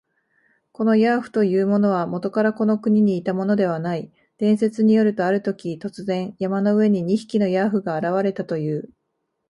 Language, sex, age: Japanese, female, 30-39